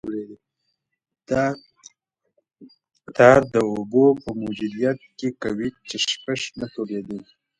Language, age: Pashto, 19-29